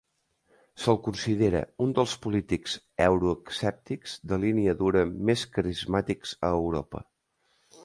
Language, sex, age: Catalan, male, 50-59